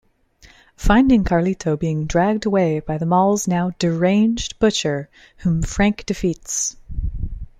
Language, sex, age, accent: English, female, 30-39, United States English